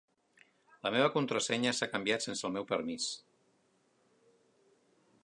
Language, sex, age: Catalan, male, 50-59